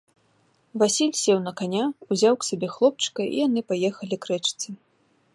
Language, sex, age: Belarusian, female, 19-29